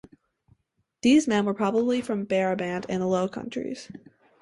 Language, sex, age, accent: English, female, under 19, United States English